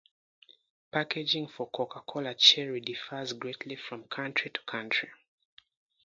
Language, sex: English, female